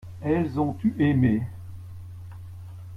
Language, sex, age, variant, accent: French, male, 70-79, Français d'Europe, Français de Belgique